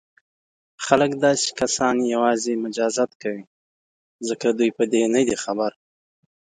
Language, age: Pashto, 19-29